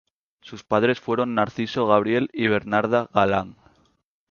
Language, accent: Spanish, España: Norte peninsular (Asturias, Castilla y León, Cantabria, País Vasco, Navarra, Aragón, La Rioja, Guadalajara, Cuenca)